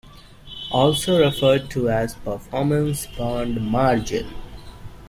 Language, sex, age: English, male, 19-29